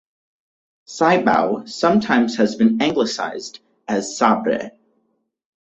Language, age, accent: English, 19-29, United States English